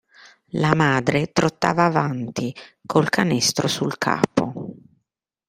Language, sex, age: Italian, female, 40-49